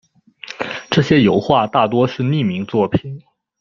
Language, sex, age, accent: Chinese, male, 19-29, 出生地：浙江省